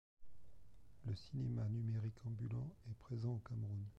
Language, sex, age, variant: French, male, 40-49, Français de métropole